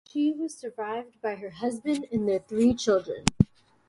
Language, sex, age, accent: English, female, 19-29, United States English